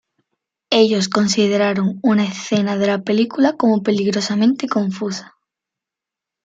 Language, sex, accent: Spanish, female, España: Sur peninsular (Andalucia, Extremadura, Murcia)